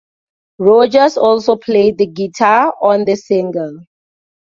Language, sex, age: English, female, 19-29